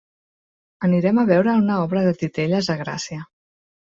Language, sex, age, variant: Catalan, female, 30-39, Central